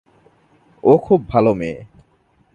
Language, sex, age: Bengali, male, 19-29